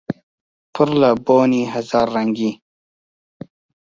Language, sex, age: Central Kurdish, male, 19-29